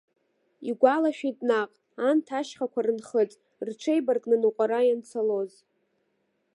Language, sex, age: Abkhazian, female, under 19